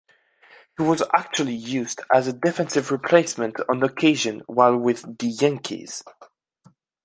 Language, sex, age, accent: English, male, 19-29, England English